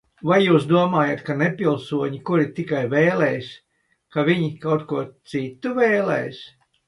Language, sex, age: Latvian, male, 50-59